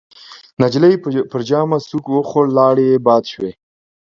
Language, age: Pashto, 30-39